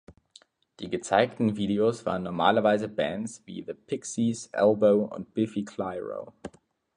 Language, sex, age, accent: German, male, 19-29, Deutschland Deutsch